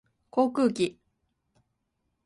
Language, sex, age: Japanese, female, 19-29